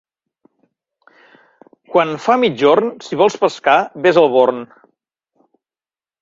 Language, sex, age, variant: Catalan, male, 60-69, Central